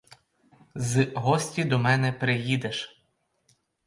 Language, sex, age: Ukrainian, male, 30-39